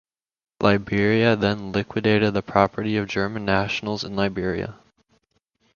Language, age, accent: English, under 19, United States English